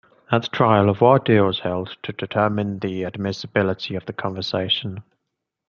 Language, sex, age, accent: English, male, 19-29, England English